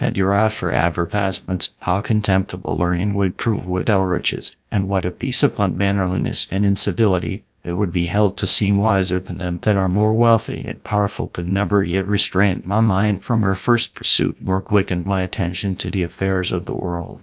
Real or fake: fake